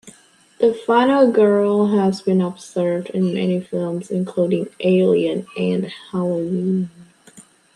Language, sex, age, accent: English, female, under 19, United States English